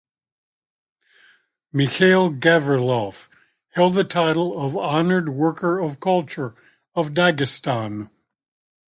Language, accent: English, United States English